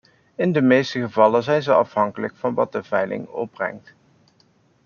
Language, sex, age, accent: Dutch, male, 30-39, Nederlands Nederlands